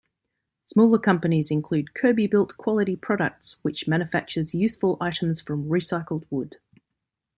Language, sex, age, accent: English, female, 40-49, Australian English